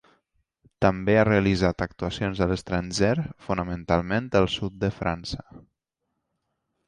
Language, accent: Catalan, valencià